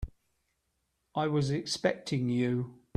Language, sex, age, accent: English, male, 60-69, England English